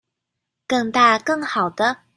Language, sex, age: Chinese, female, 19-29